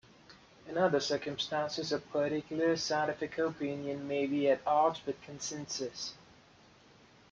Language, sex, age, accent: English, male, 19-29, England English